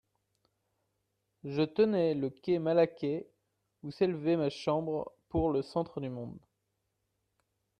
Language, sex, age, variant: French, male, 19-29, Français de métropole